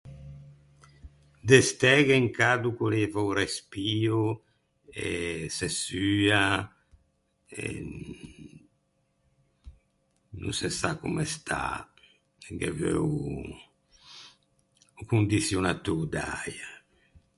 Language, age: Ligurian, 70-79